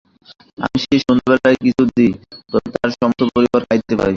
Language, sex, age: Bengali, male, 19-29